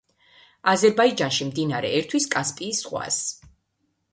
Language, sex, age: Georgian, female, 50-59